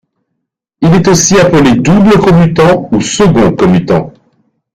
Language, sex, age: French, male, 40-49